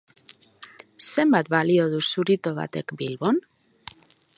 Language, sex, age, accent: Basque, female, 40-49, Mendebalekoa (Araba, Bizkaia, Gipuzkoako mendebaleko herri batzuk)